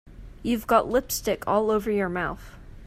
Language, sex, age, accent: English, female, 19-29, United States English